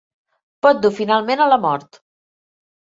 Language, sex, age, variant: Catalan, female, 40-49, Central